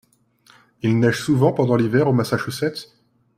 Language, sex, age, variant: French, male, 19-29, Français de métropole